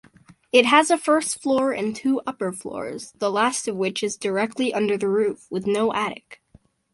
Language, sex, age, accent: English, male, under 19, Canadian English